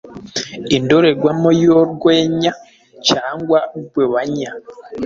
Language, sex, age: Kinyarwanda, male, 19-29